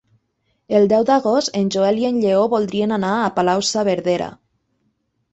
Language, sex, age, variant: Catalan, female, 19-29, Nord-Occidental